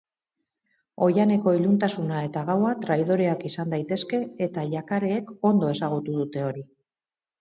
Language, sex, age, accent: Basque, female, 50-59, Mendebalekoa (Araba, Bizkaia, Gipuzkoako mendebaleko herri batzuk)